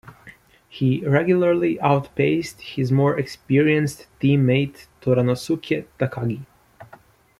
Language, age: English, 19-29